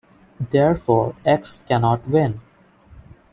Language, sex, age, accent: English, male, 19-29, India and South Asia (India, Pakistan, Sri Lanka)